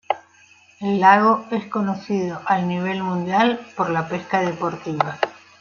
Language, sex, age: Spanish, female, 60-69